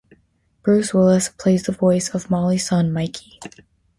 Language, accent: English, United States English